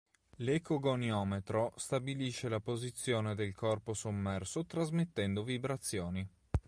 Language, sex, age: Italian, male, 30-39